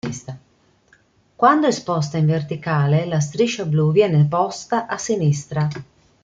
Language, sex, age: Italian, female, 50-59